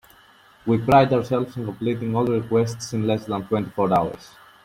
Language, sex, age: English, male, 19-29